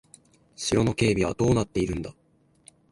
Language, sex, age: Japanese, female, 19-29